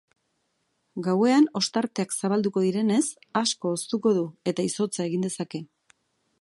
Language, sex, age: Basque, female, 40-49